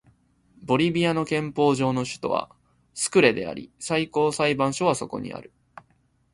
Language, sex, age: Japanese, male, 19-29